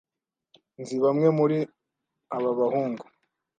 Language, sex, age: Kinyarwanda, male, 19-29